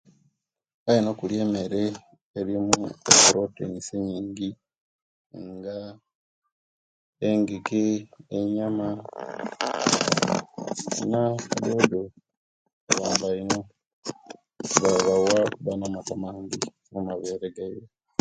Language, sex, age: Kenyi, male, 30-39